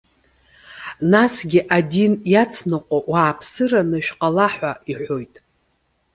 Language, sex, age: Abkhazian, female, 40-49